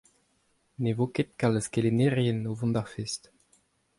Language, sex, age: Breton, male, 19-29